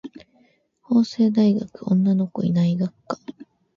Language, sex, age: Japanese, female, 19-29